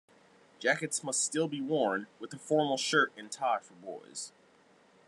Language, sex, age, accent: English, male, 19-29, United States English